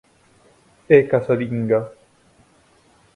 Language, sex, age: Italian, male, 19-29